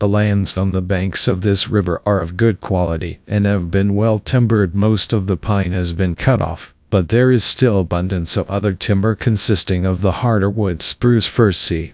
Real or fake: fake